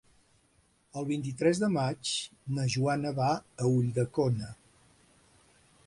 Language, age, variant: Catalan, 60-69, Central